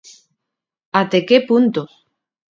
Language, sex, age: Galician, female, 30-39